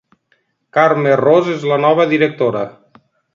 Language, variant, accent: Catalan, Nord-Occidental, nord-occidental